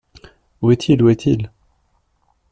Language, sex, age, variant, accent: French, male, 19-29, Français d'Europe, Français de Suisse